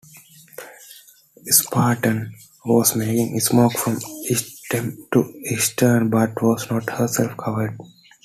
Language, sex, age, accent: English, male, 19-29, India and South Asia (India, Pakistan, Sri Lanka)